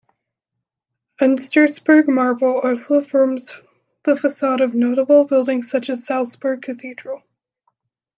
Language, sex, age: English, female, under 19